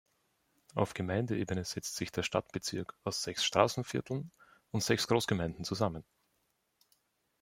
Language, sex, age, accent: German, male, 30-39, Österreichisches Deutsch